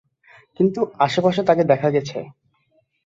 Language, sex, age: Bengali, male, 19-29